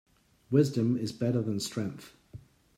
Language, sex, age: English, male, 40-49